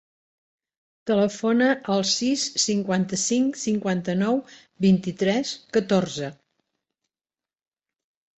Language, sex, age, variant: Catalan, female, 70-79, Central